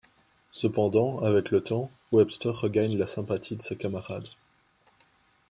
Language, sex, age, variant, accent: French, male, 19-29, Français d'Europe, Français de Belgique